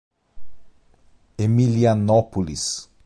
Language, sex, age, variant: Portuguese, male, 30-39, Portuguese (Brasil)